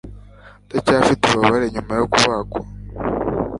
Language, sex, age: Kinyarwanda, male, under 19